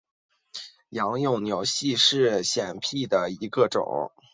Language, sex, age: Chinese, male, 19-29